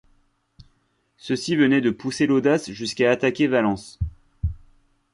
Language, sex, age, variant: French, male, 30-39, Français de métropole